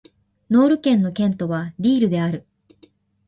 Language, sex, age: Japanese, female, 19-29